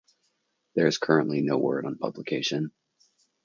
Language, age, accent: English, 40-49, United States English